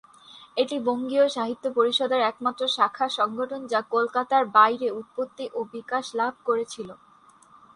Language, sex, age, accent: Bengali, female, 19-29, Native